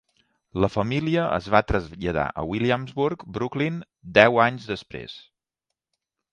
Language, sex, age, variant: Catalan, male, 40-49, Balear